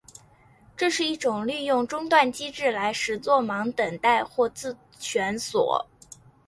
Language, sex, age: Chinese, female, 19-29